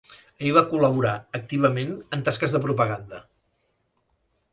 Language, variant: Catalan, Central